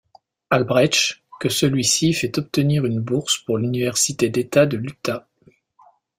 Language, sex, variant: French, male, Français de métropole